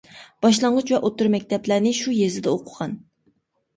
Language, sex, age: Uyghur, female, 19-29